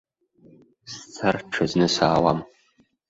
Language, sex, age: Abkhazian, male, under 19